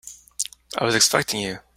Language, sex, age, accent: English, male, 30-39, Canadian English